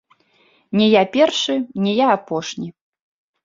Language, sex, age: Belarusian, female, 30-39